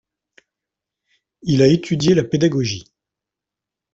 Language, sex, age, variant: French, male, 40-49, Français de métropole